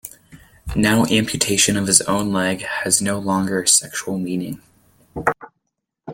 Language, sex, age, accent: English, male, under 19, United States English